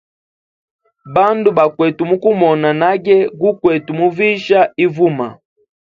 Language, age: Hemba, 19-29